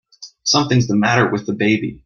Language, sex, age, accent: English, male, 30-39, Canadian English